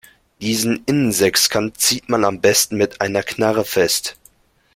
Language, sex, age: German, male, 19-29